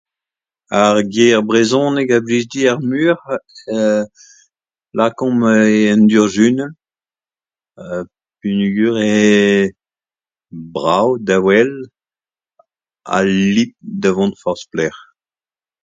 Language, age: Breton, 60-69